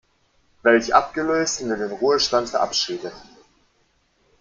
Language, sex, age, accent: German, male, 19-29, Deutschland Deutsch